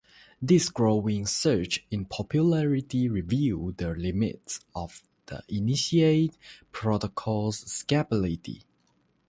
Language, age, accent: English, 19-29, United States English; Malaysian English